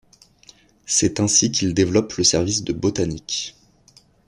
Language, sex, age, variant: French, male, 30-39, Français de métropole